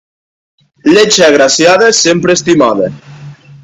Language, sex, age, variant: Catalan, male, 19-29, Nord-Occidental